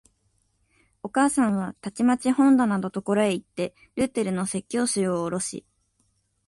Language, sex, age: Japanese, female, 19-29